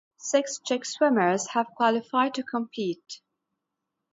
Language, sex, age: English, female, 30-39